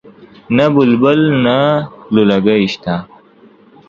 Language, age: Pashto, under 19